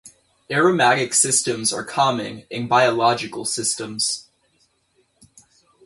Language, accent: English, United States English